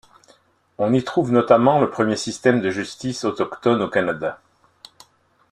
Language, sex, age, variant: French, male, 50-59, Français de métropole